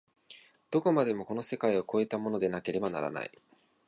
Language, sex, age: Japanese, male, 19-29